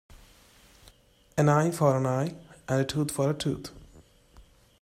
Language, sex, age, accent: English, male, 19-29, India and South Asia (India, Pakistan, Sri Lanka)